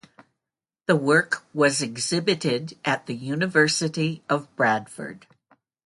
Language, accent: English, United States English